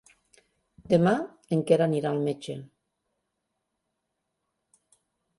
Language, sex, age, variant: Catalan, female, 50-59, Central